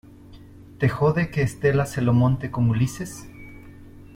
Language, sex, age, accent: Spanish, male, 40-49, Andino-Pacífico: Colombia, Perú, Ecuador, oeste de Bolivia y Venezuela andina